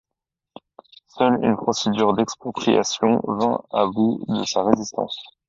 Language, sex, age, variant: French, male, 19-29, Français de métropole